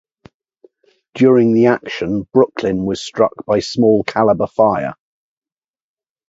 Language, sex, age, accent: English, male, 50-59, England English